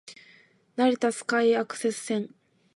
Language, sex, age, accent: Japanese, female, 19-29, 関西弁